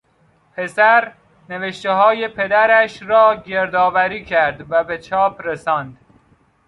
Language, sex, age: Persian, male, 19-29